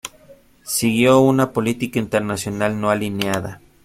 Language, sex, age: Spanish, male, 30-39